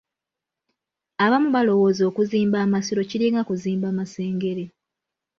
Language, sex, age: Ganda, female, 19-29